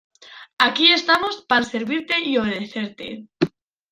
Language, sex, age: Spanish, female, 19-29